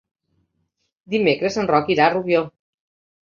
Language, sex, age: Catalan, female, 60-69